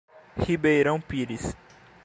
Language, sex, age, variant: Portuguese, male, 19-29, Portuguese (Brasil)